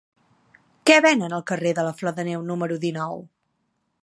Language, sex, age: Catalan, female, 19-29